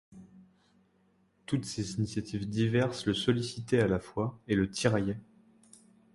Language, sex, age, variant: French, male, 30-39, Français de métropole